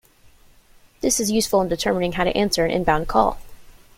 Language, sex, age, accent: English, female, 19-29, United States English